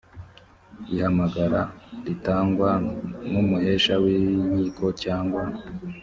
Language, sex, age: Kinyarwanda, male, 19-29